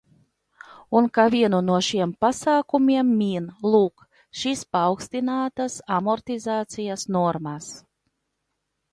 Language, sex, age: Latvian, female, 40-49